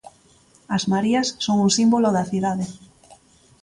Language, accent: Galician, Normativo (estándar)